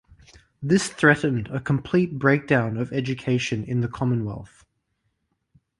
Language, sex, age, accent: English, male, 19-29, Australian English